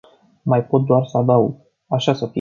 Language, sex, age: Romanian, male, 19-29